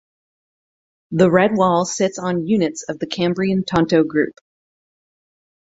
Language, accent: English, United States English